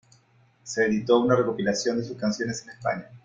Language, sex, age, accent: Spanish, male, 40-49, España: Norte peninsular (Asturias, Castilla y León, Cantabria, País Vasco, Navarra, Aragón, La Rioja, Guadalajara, Cuenca)